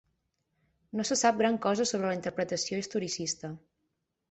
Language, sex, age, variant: Catalan, female, 19-29, Central